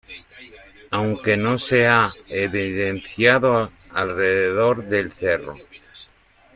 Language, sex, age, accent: Spanish, male, 40-49, España: Norte peninsular (Asturias, Castilla y León, Cantabria, País Vasco, Navarra, Aragón, La Rioja, Guadalajara, Cuenca)